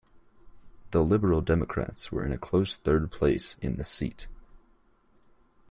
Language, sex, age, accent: English, male, under 19, United States English